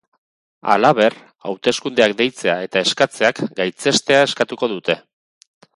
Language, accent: Basque, Erdialdekoa edo Nafarra (Gipuzkoa, Nafarroa)